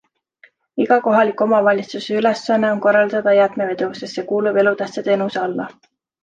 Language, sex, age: Estonian, female, 19-29